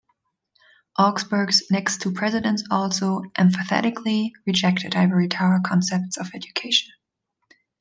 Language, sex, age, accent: English, female, 30-39, United States English